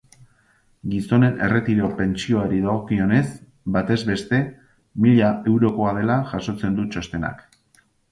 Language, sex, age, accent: Basque, male, 40-49, Erdialdekoa edo Nafarra (Gipuzkoa, Nafarroa)